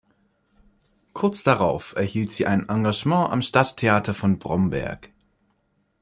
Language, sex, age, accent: German, male, 19-29, Deutschland Deutsch